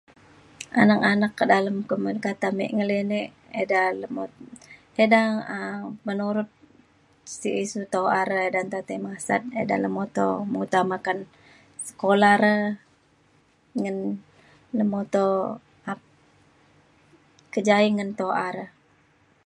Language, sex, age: Mainstream Kenyah, female, 40-49